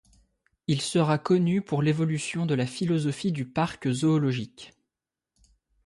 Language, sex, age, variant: French, male, 19-29, Français de métropole